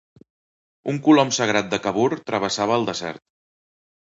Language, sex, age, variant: Catalan, male, 40-49, Central